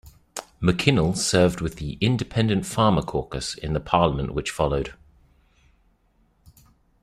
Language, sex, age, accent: English, male, 30-39, England English